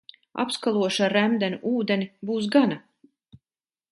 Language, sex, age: Latvian, female, 50-59